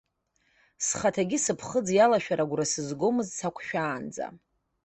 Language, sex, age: Abkhazian, female, 30-39